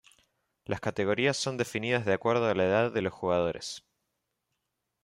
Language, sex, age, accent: Spanish, male, 30-39, Rioplatense: Argentina, Uruguay, este de Bolivia, Paraguay